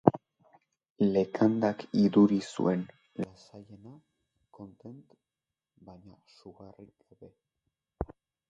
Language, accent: Basque, Erdialdekoa edo Nafarra (Gipuzkoa, Nafarroa)